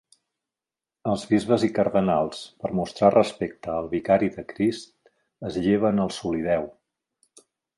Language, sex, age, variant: Catalan, male, 40-49, Central